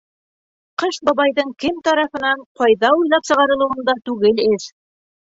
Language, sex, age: Bashkir, female, 19-29